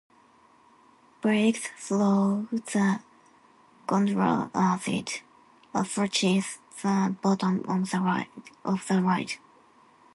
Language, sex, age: English, female, 19-29